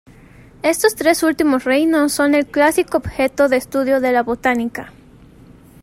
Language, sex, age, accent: Spanish, female, 19-29, México